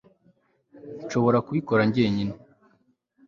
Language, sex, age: Kinyarwanda, male, 19-29